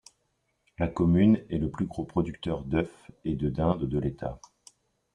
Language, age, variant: French, 40-49, Français de métropole